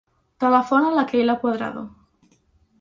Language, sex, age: Catalan, female, under 19